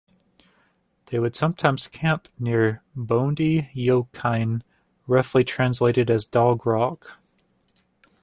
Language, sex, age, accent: English, male, 19-29, United States English